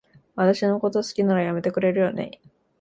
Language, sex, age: Japanese, female, 19-29